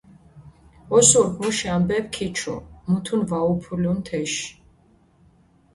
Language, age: Mingrelian, 40-49